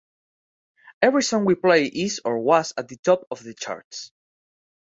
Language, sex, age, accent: English, male, under 19, United States English